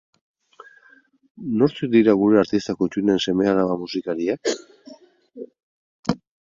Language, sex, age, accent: Basque, male, 60-69, Mendebalekoa (Araba, Bizkaia, Gipuzkoako mendebaleko herri batzuk)